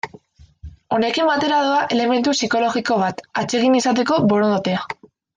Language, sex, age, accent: Basque, female, under 19, Erdialdekoa edo Nafarra (Gipuzkoa, Nafarroa)